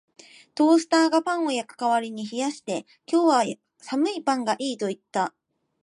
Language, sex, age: Japanese, female, 19-29